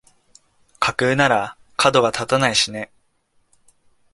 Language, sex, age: Japanese, male, 19-29